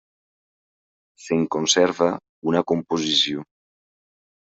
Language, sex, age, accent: Catalan, male, 40-49, valencià